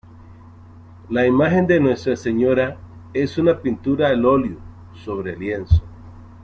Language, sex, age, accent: Spanish, male, 50-59, América central